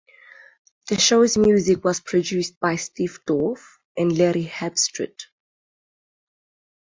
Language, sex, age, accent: English, female, 19-29, United States English; England English